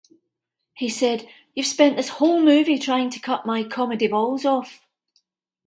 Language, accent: English, Scottish English